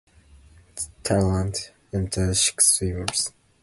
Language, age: English, 19-29